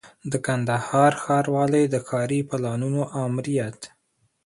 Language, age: Pashto, 19-29